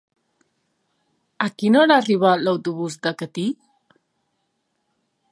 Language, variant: Catalan, Central